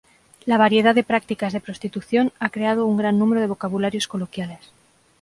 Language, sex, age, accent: Spanish, female, 30-39, España: Centro-Sur peninsular (Madrid, Toledo, Castilla-La Mancha)